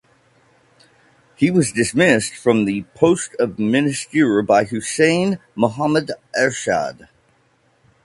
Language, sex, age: English, male, 40-49